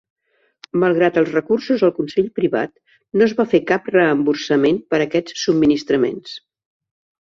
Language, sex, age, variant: Catalan, female, 70-79, Central